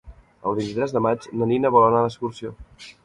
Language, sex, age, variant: Catalan, male, 19-29, Central